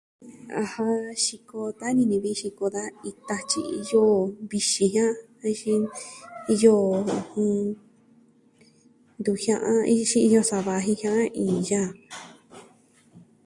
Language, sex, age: Southwestern Tlaxiaco Mixtec, female, 19-29